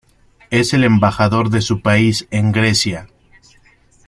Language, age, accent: Spanish, 30-39, México